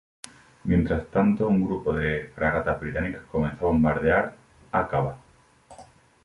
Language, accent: Spanish, España: Sur peninsular (Andalucia, Extremadura, Murcia)